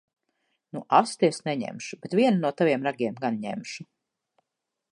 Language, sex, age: Latvian, female, 30-39